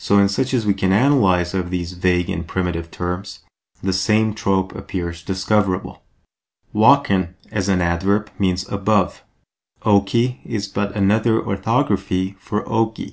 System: none